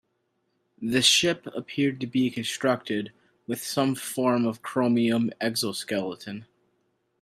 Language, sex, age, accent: English, male, 19-29, United States English